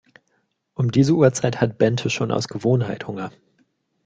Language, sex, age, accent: German, male, 19-29, Deutschland Deutsch